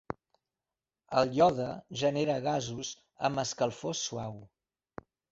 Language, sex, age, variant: Catalan, male, 40-49, Central